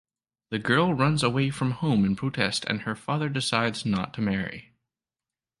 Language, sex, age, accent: English, male, 19-29, Canadian English